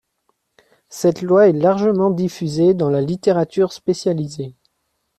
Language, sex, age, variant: French, male, under 19, Français de métropole